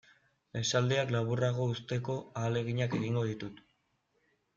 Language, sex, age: Basque, male, 19-29